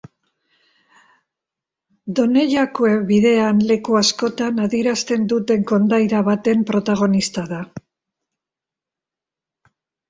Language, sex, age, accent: Basque, female, 70-79, Mendebalekoa (Araba, Bizkaia, Gipuzkoako mendebaleko herri batzuk)